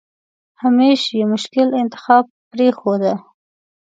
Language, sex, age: Pashto, female, 19-29